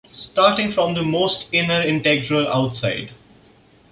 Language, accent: English, India and South Asia (India, Pakistan, Sri Lanka)